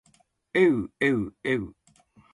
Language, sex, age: Japanese, male, 50-59